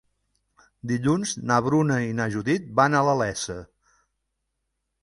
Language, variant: Catalan, Central